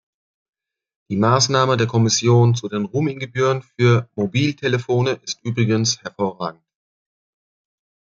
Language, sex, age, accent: German, male, 40-49, Deutschland Deutsch